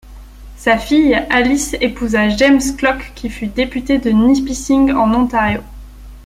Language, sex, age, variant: French, female, 30-39, Français de métropole